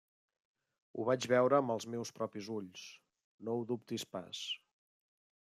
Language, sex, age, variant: Catalan, male, 50-59, Central